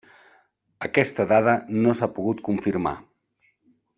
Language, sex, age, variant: Catalan, male, 50-59, Central